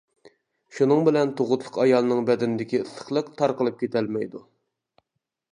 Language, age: Uyghur, 30-39